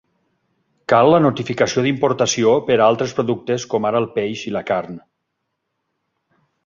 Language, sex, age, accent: Catalan, male, 50-59, valencià